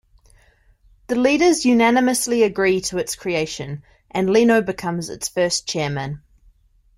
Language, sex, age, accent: English, female, 30-39, New Zealand English